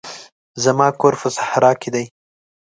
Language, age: Pashto, 19-29